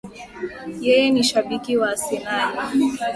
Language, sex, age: Swahili, female, under 19